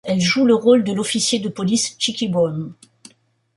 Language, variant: French, Français de métropole